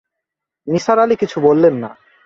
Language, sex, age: Bengali, male, 19-29